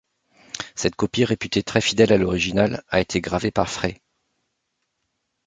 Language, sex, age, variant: French, male, 40-49, Français de métropole